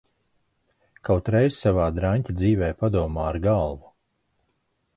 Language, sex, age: Latvian, male, 30-39